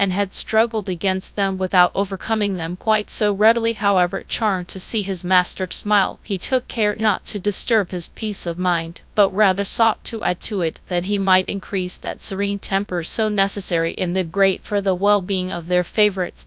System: TTS, GradTTS